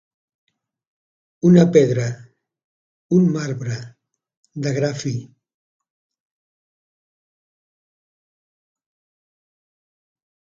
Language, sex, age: Catalan, male, 70-79